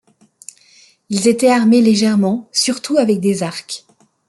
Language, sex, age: French, female, 50-59